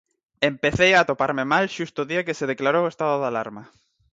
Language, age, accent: Galician, 19-29, Atlántico (seseo e gheada); Normativo (estándar)